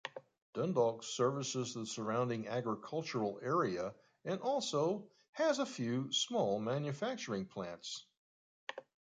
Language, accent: English, United States English